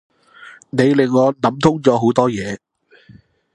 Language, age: Cantonese, 30-39